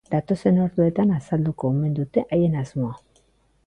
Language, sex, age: Basque, female, 40-49